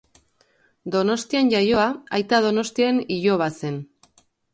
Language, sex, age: Basque, female, 30-39